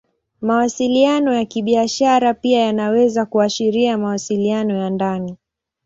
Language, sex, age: Swahili, female, 19-29